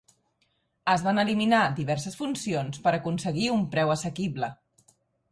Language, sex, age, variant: Catalan, female, 40-49, Central